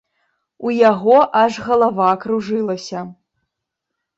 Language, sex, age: Belarusian, female, 30-39